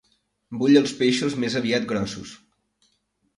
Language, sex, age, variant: Catalan, male, 19-29, Central